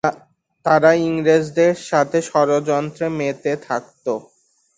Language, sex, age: Bengali, male, 19-29